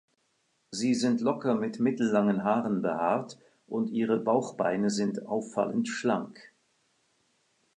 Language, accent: German, Schweizerdeutsch